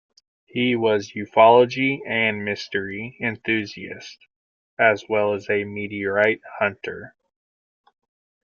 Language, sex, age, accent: English, male, 30-39, United States English